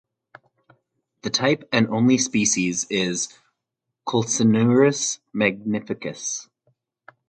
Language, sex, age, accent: English, male, 30-39, United States English